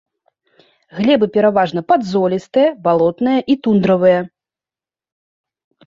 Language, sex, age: Belarusian, female, 30-39